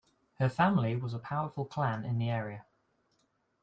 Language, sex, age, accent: English, male, 19-29, England English